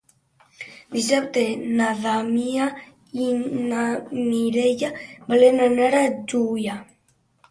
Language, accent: Catalan, valencià